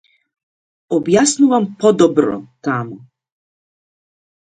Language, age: Macedonian, under 19